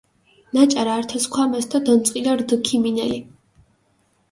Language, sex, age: Mingrelian, female, 19-29